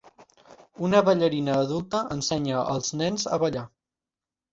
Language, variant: Catalan, Central